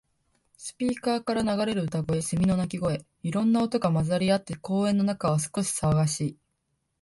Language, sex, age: Japanese, female, under 19